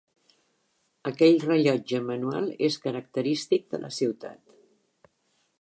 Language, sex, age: Catalan, female, 60-69